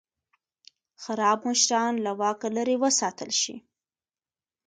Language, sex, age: Pashto, female, 19-29